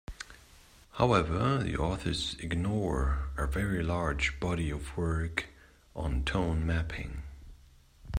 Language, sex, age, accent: English, male, 30-39, United States English